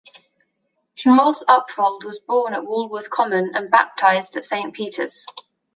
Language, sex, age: English, female, 19-29